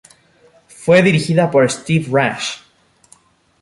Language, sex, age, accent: Spanish, male, 19-29, Chileno: Chile, Cuyo